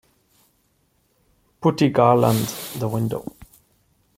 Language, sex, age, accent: English, male, 19-29, United States English